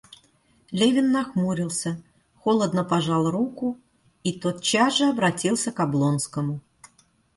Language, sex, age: Russian, female, 40-49